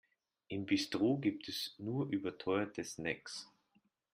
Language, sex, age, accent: German, male, 30-39, Österreichisches Deutsch